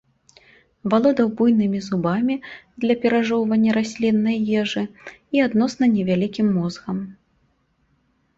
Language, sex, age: Belarusian, female, 19-29